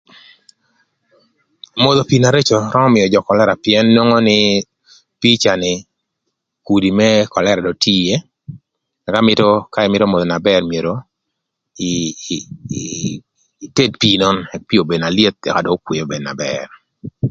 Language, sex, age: Thur, male, 60-69